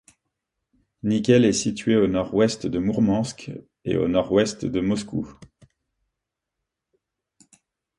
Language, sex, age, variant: French, male, 30-39, Français de métropole